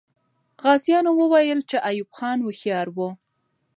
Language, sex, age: Pashto, female, 19-29